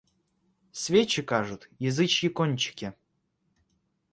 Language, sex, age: Russian, male, under 19